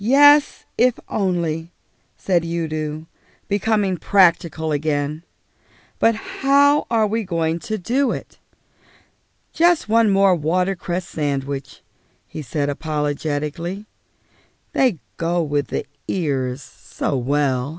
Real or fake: real